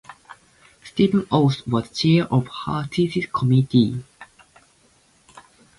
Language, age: English, 19-29